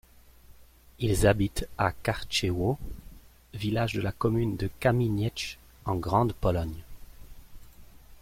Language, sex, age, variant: French, male, 40-49, Français de métropole